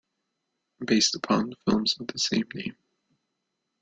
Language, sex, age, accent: English, male, 19-29, United States English